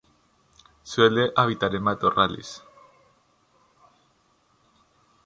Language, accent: Spanish, Andino-Pacífico: Colombia, Perú, Ecuador, oeste de Bolivia y Venezuela andina